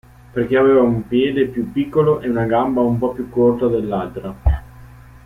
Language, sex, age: Italian, male, 19-29